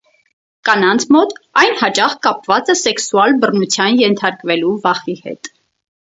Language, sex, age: Armenian, female, 30-39